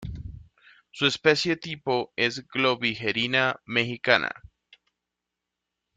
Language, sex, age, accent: Spanish, male, 30-39, Caribe: Cuba, Venezuela, Puerto Rico, República Dominicana, Panamá, Colombia caribeña, México caribeño, Costa del golfo de México